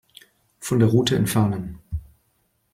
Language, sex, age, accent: German, male, 50-59, Deutschland Deutsch